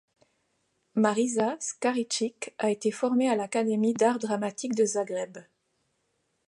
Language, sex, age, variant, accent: French, female, 40-49, Français d'Europe, Français de Suisse